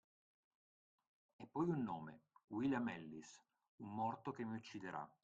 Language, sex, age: Italian, male, 50-59